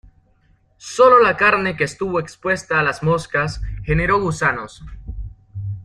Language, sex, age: Spanish, male, 19-29